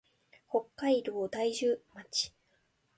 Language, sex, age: Japanese, female, 19-29